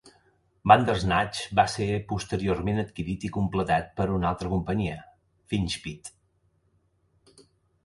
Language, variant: Catalan, Central